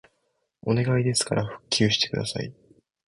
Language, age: Japanese, 19-29